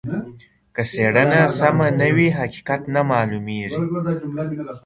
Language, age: Pashto, under 19